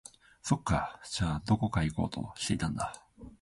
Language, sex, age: Japanese, male, 19-29